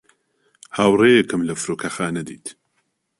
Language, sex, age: Central Kurdish, male, 30-39